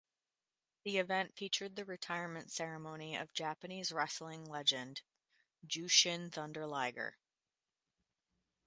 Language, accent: English, United States English